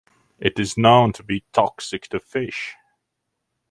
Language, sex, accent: English, male, England English; Scottish English